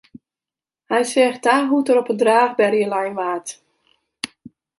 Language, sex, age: Western Frisian, female, 40-49